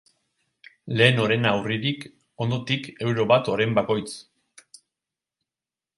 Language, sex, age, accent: Basque, male, 40-49, Mendebalekoa (Araba, Bizkaia, Gipuzkoako mendebaleko herri batzuk)